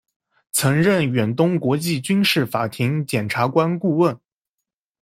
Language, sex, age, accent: Chinese, male, 19-29, 出生地：江苏省